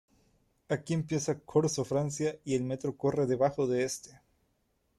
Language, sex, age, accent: Spanish, male, 19-29, México